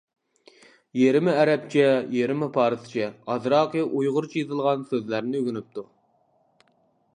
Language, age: Uyghur, 30-39